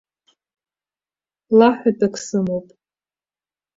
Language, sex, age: Abkhazian, female, 19-29